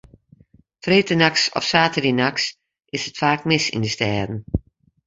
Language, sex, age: Western Frisian, female, 50-59